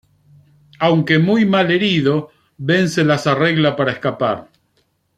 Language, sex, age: Spanish, male, 50-59